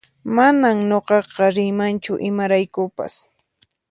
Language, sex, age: Puno Quechua, female, 19-29